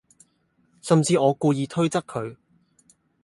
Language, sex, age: Cantonese, male, 19-29